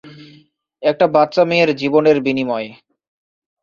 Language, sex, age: Bengali, male, 19-29